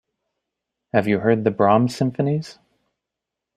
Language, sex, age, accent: English, male, 30-39, Canadian English